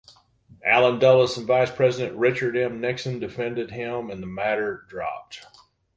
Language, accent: English, United States English